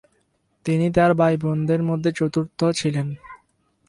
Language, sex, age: Bengali, male, 19-29